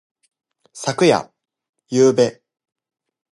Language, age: Japanese, 19-29